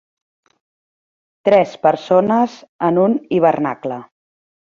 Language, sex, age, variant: Catalan, female, 40-49, Central